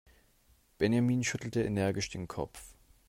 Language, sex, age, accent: German, male, 19-29, Deutschland Deutsch